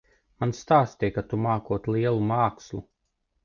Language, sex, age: Latvian, male, 30-39